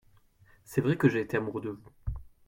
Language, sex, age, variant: French, male, 19-29, Français de métropole